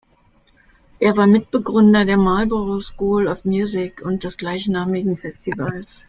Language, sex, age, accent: German, female, 50-59, Deutschland Deutsch